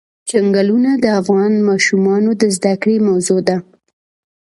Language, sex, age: Pashto, female, 19-29